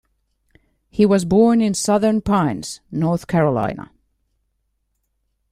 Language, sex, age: English, female, 40-49